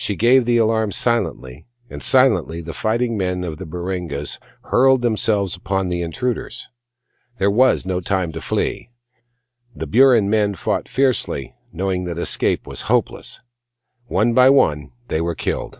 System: none